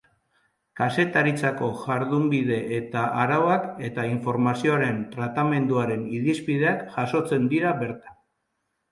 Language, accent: Basque, Mendebalekoa (Araba, Bizkaia, Gipuzkoako mendebaleko herri batzuk)